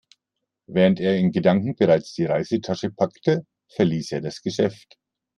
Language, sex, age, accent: German, male, 50-59, Deutschland Deutsch